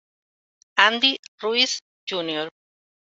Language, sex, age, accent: Spanish, female, 50-59, América central